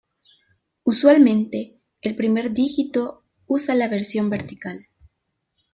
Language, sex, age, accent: Spanish, female, 19-29, América central